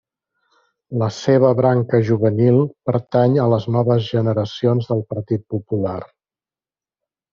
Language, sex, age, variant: Catalan, male, 70-79, Central